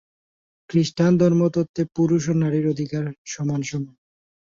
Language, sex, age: Bengali, male, 19-29